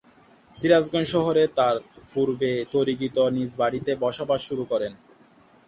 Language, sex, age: Bengali, male, 19-29